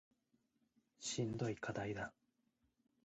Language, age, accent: Japanese, 19-29, 標準語